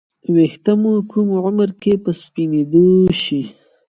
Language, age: Pashto, 19-29